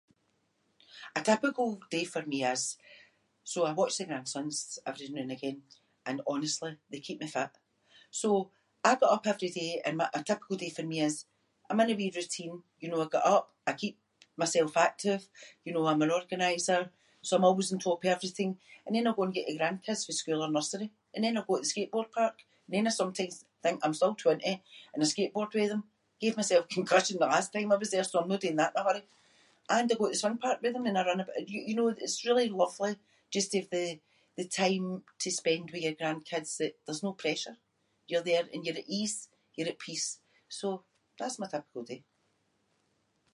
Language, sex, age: Scots, female, 60-69